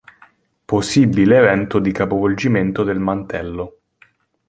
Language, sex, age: Italian, male, 19-29